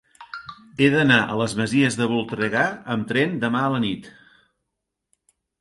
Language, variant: Catalan, Central